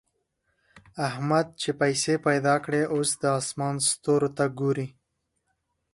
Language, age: Pashto, under 19